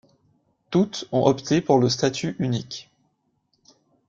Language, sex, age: French, male, 19-29